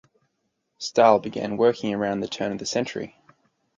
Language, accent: English, Australian English